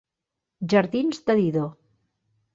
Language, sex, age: Catalan, female, 40-49